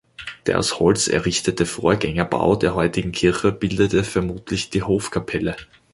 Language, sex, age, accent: German, male, 19-29, Österreichisches Deutsch